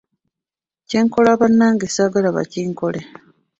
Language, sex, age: Ganda, female, 30-39